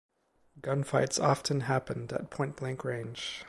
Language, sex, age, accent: English, male, 19-29, United States English